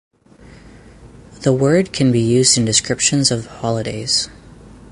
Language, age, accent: English, 19-29, Canadian English